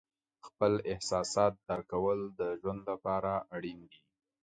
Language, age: Pashto, 30-39